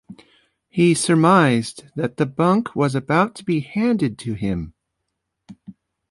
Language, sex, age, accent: English, male, 50-59, United States English